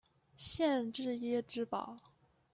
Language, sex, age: Chinese, female, 19-29